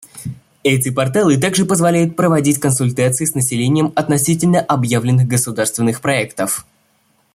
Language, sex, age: Russian, male, under 19